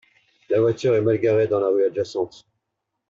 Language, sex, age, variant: French, male, 40-49, Français de métropole